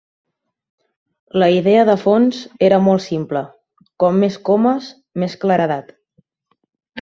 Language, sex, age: Catalan, female, 19-29